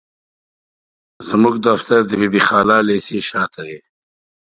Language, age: Pashto, 50-59